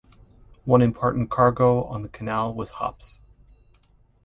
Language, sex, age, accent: English, male, 30-39, United States English